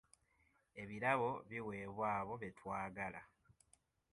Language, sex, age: Ganda, male, 19-29